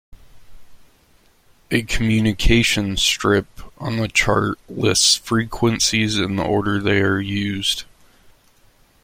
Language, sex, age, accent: English, male, 30-39, United States English